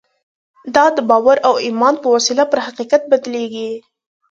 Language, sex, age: Pashto, female, under 19